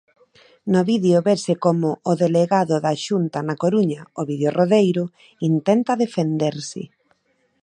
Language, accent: Galician, Normativo (estándar)